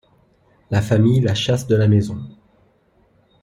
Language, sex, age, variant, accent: French, male, 19-29, Français des départements et régions d'outre-mer, Français de Guadeloupe